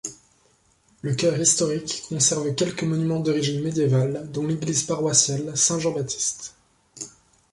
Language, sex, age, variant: French, male, 19-29, Français de métropole